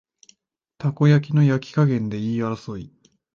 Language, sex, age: Japanese, male, 19-29